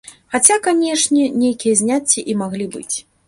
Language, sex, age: Belarusian, female, 30-39